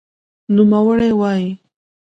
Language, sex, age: Pashto, female, 19-29